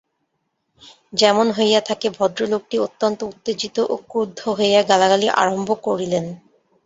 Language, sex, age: Bengali, female, 30-39